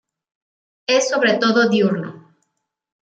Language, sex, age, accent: Spanish, female, 40-49, México